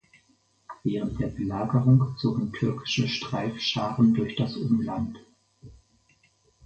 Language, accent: German, Deutschland Deutsch